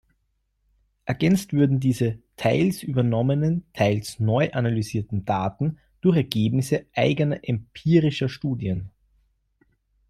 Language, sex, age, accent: German, male, 19-29, Österreichisches Deutsch